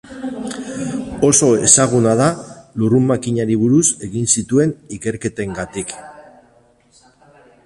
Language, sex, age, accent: Basque, male, 50-59, Mendebalekoa (Araba, Bizkaia, Gipuzkoako mendebaleko herri batzuk)